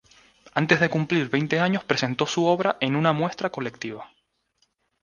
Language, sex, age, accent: Spanish, male, 19-29, España: Islas Canarias